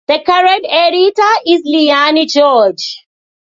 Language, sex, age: English, female, 19-29